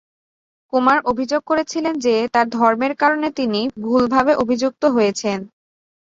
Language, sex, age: Bengali, female, 19-29